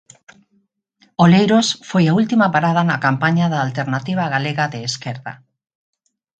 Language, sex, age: Galician, female, 40-49